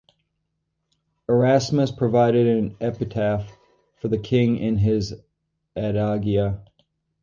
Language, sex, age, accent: English, male, 30-39, United States English